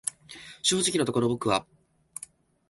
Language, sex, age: Japanese, male, 19-29